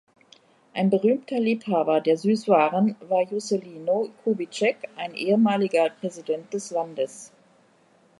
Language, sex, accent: German, female, Deutschland Deutsch